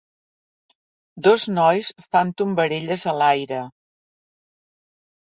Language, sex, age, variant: Catalan, female, 60-69, Central